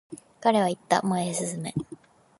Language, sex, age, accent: Japanese, female, 19-29, 標準語